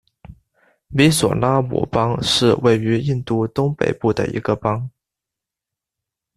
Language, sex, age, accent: Chinese, male, under 19, 出生地：广东省